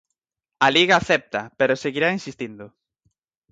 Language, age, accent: Galician, 19-29, Atlántico (seseo e gheada); Normativo (estándar)